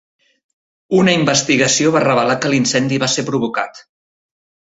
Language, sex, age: Catalan, male, 50-59